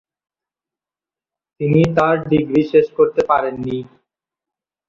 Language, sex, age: Bengali, male, 19-29